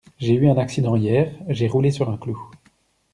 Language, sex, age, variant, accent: French, male, 30-39, Français d'Europe, Français de Belgique